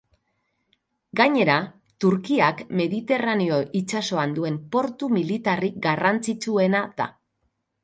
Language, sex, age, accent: Basque, female, 50-59, Mendebalekoa (Araba, Bizkaia, Gipuzkoako mendebaleko herri batzuk)